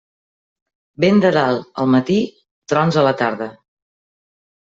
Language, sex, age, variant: Catalan, female, 50-59, Central